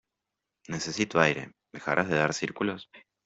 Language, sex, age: Spanish, male, 30-39